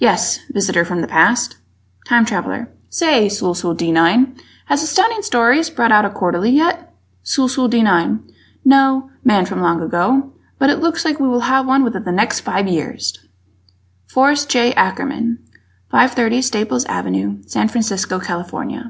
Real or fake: real